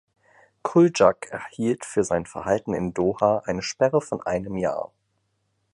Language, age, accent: German, 19-29, Deutschland Deutsch